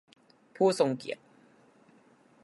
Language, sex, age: Thai, male, 19-29